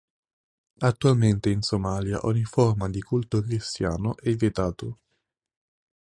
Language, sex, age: Italian, male, 19-29